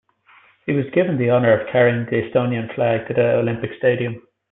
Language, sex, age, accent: English, male, 19-29, Irish English